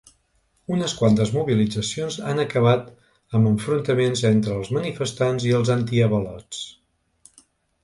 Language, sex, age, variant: Catalan, male, 60-69, Central